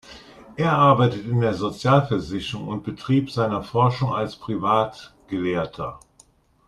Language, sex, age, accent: German, male, 50-59, Deutschland Deutsch